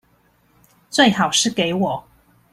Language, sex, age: Chinese, female, 30-39